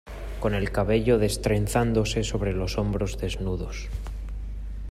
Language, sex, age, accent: Spanish, male, 19-29, España: Centro-Sur peninsular (Madrid, Toledo, Castilla-La Mancha)